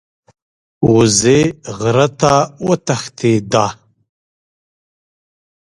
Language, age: Pashto, 30-39